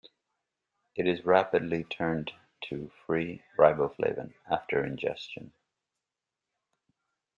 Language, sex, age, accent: English, female, 50-59, United States English